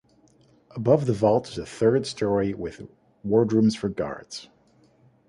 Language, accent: English, United States English